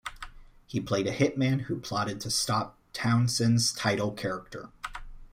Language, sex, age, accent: English, male, 30-39, United States English